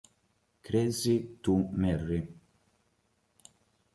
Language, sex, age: Italian, male, 30-39